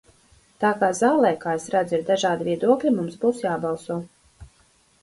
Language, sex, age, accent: Latvian, female, 40-49, Dzimtā valoda